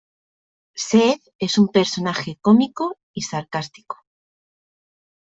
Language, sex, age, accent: Spanish, female, 19-29, España: Sur peninsular (Andalucia, Extremadura, Murcia)